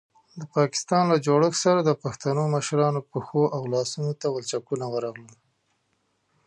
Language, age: Pashto, 30-39